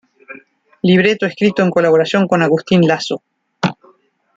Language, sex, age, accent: Spanish, female, 50-59, Rioplatense: Argentina, Uruguay, este de Bolivia, Paraguay